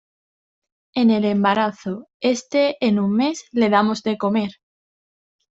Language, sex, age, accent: Spanish, female, under 19, España: Sur peninsular (Andalucia, Extremadura, Murcia)